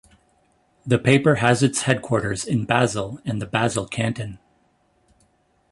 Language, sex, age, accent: English, male, 40-49, Canadian English